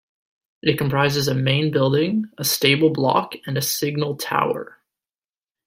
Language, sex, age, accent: English, male, 19-29, Canadian English